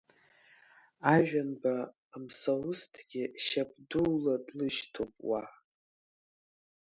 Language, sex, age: Abkhazian, female, 50-59